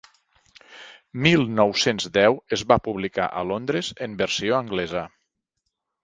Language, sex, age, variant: Catalan, male, 40-49, Nord-Occidental